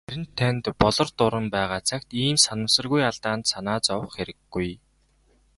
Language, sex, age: Mongolian, male, 19-29